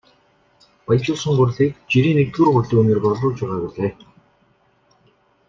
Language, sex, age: Mongolian, male, 19-29